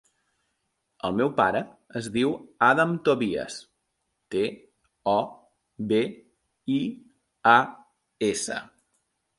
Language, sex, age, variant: Catalan, male, 30-39, Central